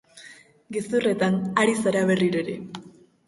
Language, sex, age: Basque, female, under 19